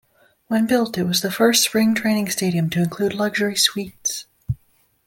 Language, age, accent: English, under 19, United States English